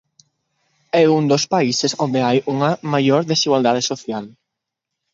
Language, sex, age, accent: Galician, male, 19-29, Normativo (estándar); Neofalante